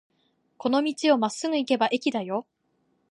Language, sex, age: Japanese, female, 19-29